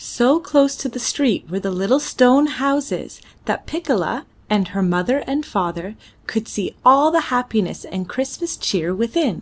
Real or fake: real